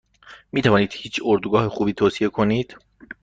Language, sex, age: Persian, male, 19-29